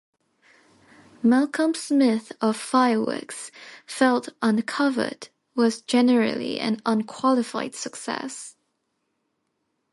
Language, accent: English, England English